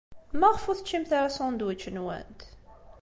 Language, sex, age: Kabyle, female, 19-29